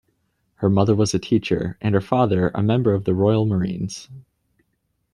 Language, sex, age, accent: English, male, 19-29, United States English